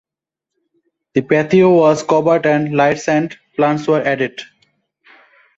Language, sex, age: English, male, 30-39